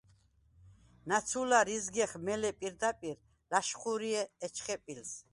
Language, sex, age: Svan, female, 70-79